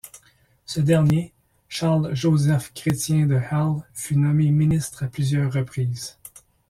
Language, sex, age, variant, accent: French, male, 40-49, Français d'Amérique du Nord, Français du Canada